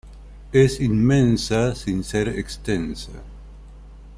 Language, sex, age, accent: Spanish, male, 40-49, Rioplatense: Argentina, Uruguay, este de Bolivia, Paraguay